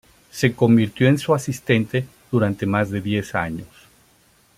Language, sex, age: Spanish, male, 50-59